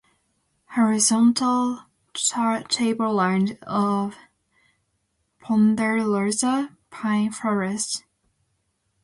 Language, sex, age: English, female, 19-29